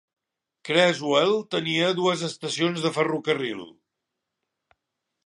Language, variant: Catalan, Central